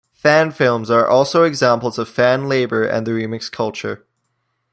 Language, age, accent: English, under 19, Canadian English